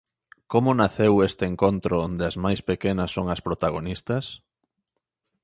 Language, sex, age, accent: Galician, male, 19-29, Normativo (estándar)